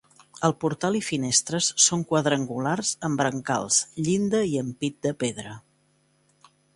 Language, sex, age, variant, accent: Catalan, female, 50-59, Central, central